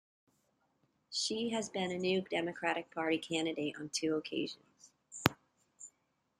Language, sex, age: English, female, 40-49